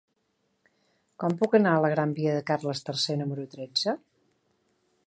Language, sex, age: Catalan, female, 50-59